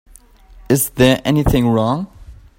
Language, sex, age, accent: English, male, 19-29, United States English